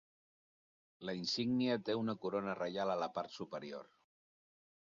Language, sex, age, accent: Catalan, male, 40-49, Neutre